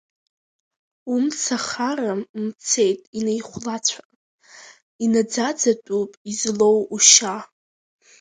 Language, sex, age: Abkhazian, female, under 19